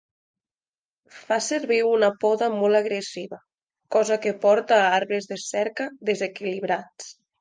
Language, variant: Catalan, Nord-Occidental